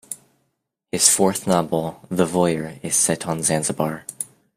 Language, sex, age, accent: English, male, under 19, United States English